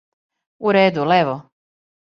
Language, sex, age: Serbian, female, 50-59